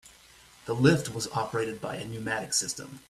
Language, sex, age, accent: English, male, 40-49, United States English